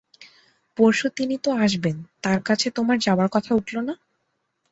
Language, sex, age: Bengali, female, 19-29